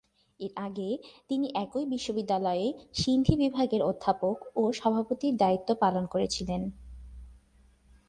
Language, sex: Bengali, female